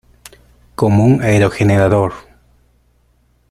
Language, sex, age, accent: Spanish, male, 19-29, Andino-Pacífico: Colombia, Perú, Ecuador, oeste de Bolivia y Venezuela andina